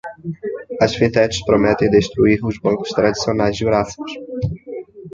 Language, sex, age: Portuguese, male, 19-29